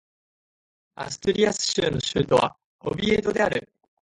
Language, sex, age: Japanese, male, 19-29